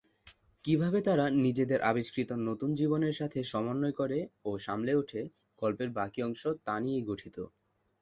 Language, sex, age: Bengali, male, 19-29